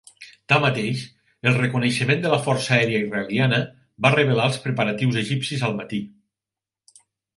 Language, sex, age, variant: Catalan, male, 50-59, Nord-Occidental